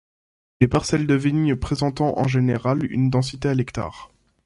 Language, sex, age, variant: French, male, under 19, Français de métropole